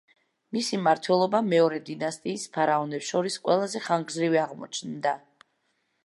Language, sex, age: Georgian, female, 40-49